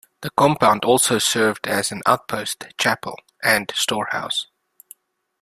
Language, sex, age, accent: English, male, 30-39, Southern African (South Africa, Zimbabwe, Namibia)